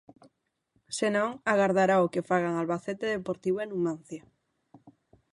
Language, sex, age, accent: Galician, female, 30-39, Oriental (común en zona oriental); Normativo (estándar)